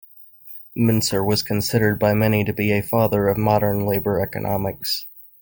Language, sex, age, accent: English, male, 30-39, United States English